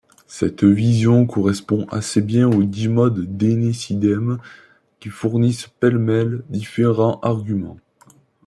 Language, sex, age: French, male, 19-29